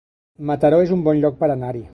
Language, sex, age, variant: Catalan, male, 50-59, Central